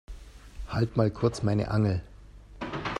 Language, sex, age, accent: German, male, 40-49, Österreichisches Deutsch